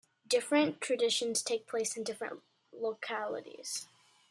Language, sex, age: English, female, 19-29